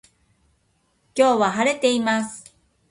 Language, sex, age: Japanese, female, 50-59